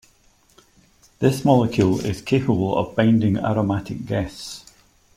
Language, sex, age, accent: English, male, 50-59, Scottish English